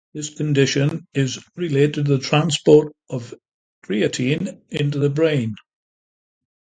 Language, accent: English, Welsh English